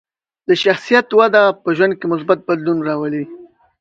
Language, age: Pashto, under 19